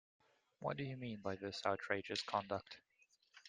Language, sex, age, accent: English, male, 19-29, England English